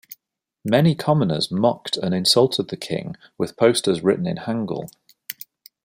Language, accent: English, England English